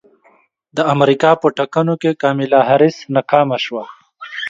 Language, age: Pashto, 19-29